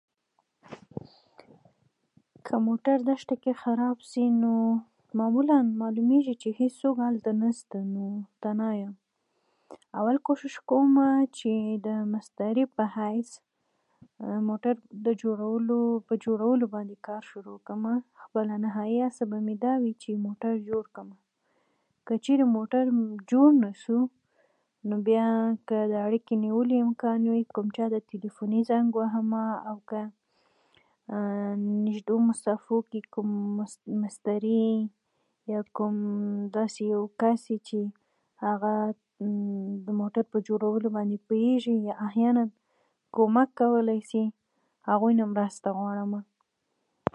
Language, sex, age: Pashto, female, 19-29